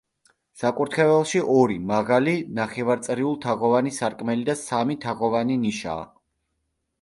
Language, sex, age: Georgian, male, 19-29